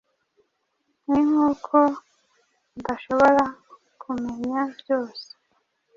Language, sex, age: Kinyarwanda, female, 30-39